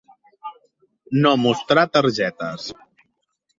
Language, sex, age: Catalan, male, 40-49